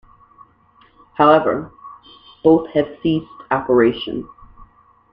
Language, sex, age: English, female, 19-29